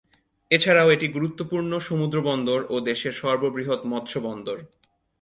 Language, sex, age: Bengali, male, 19-29